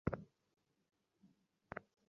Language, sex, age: Bengali, male, 19-29